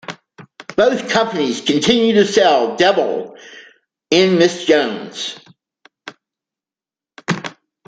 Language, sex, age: English, male, 60-69